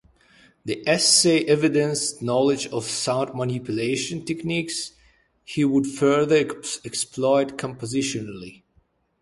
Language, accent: English, United States English